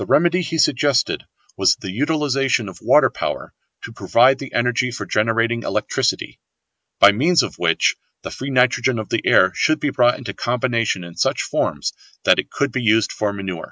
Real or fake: real